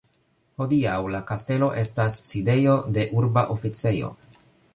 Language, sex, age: Esperanto, male, 40-49